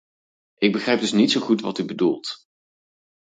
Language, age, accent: Dutch, 30-39, Nederlands Nederlands